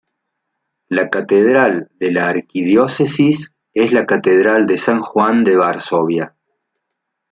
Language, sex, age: Spanish, male, 50-59